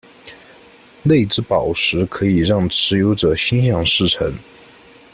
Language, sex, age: Chinese, male, 19-29